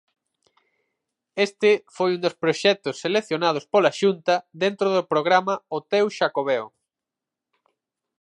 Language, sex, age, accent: Galician, male, 19-29, Central (gheada)